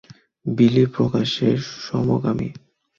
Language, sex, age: Bengali, male, 19-29